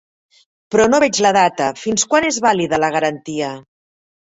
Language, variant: Catalan, Central